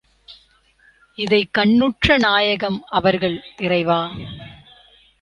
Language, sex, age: Tamil, female, 19-29